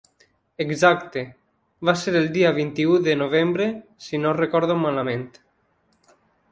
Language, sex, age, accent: Catalan, male, 19-29, valencià